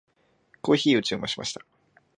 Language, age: Japanese, 19-29